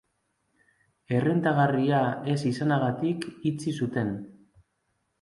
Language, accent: Basque, Mendebalekoa (Araba, Bizkaia, Gipuzkoako mendebaleko herri batzuk)